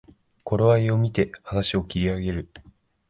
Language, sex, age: Japanese, male, 19-29